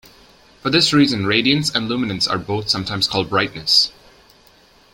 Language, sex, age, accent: English, male, 19-29, United States English